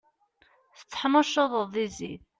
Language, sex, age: Kabyle, female, 19-29